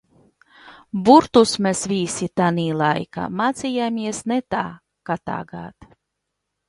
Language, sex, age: Latvian, female, 40-49